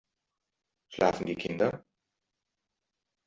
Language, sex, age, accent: German, male, 40-49, Deutschland Deutsch